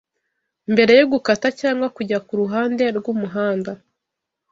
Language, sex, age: Kinyarwanda, female, 19-29